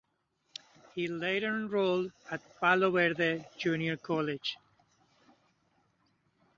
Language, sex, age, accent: English, male, 30-39, Australian English